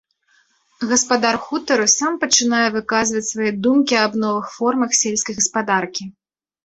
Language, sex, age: Belarusian, female, 30-39